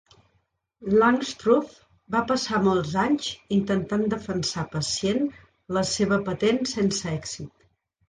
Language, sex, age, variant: Catalan, female, 40-49, Central